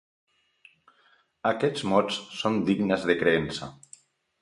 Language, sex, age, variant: Catalan, male, 40-49, Central